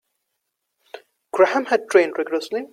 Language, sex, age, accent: English, male, 19-29, India and South Asia (India, Pakistan, Sri Lanka)